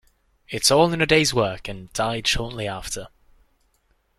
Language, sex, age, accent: English, male, 19-29, England English